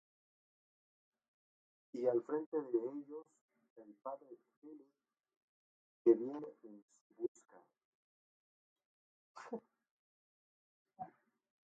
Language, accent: Spanish, México